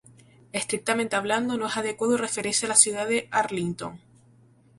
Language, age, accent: Spanish, 19-29, España: Islas Canarias